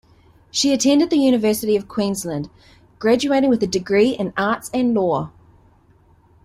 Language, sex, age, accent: English, female, 30-39, New Zealand English